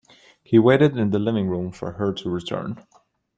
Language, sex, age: English, male, under 19